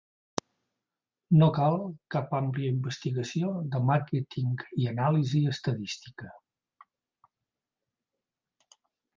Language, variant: Catalan, Central